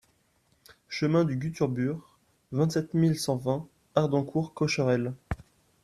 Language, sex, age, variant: French, male, 19-29, Français de métropole